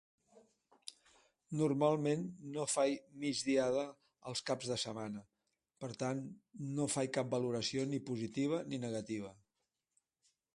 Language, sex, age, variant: Catalan, male, 60-69, Central